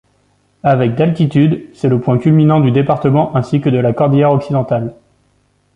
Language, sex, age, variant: French, male, 19-29, Français de métropole